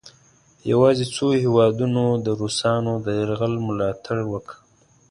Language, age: Pashto, 19-29